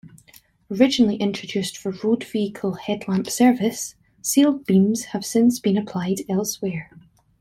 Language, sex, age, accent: English, female, 30-39, Scottish English